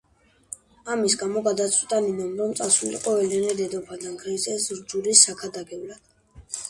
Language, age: Georgian, under 19